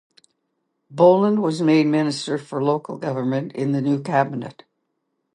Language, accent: English, Canadian English